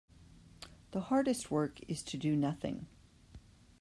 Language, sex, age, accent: English, female, 50-59, United States English